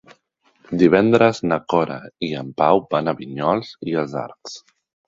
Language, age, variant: Catalan, 19-29, Central